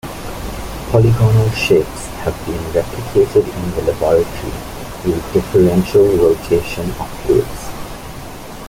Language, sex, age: English, male, 19-29